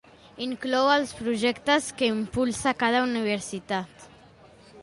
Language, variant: Catalan, Septentrional